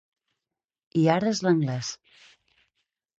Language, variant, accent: Catalan, Central, Camp de Tarragona